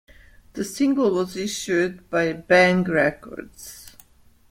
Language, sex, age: English, female, 50-59